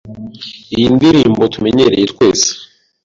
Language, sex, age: Kinyarwanda, male, 19-29